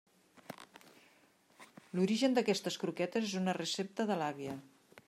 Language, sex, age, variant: Catalan, female, 50-59, Central